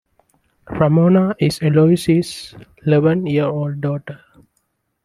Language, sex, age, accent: English, male, 19-29, India and South Asia (India, Pakistan, Sri Lanka)